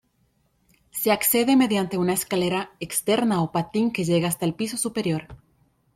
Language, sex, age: Spanish, female, 19-29